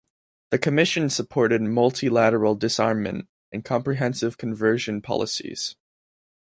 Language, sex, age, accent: English, male, under 19, United States English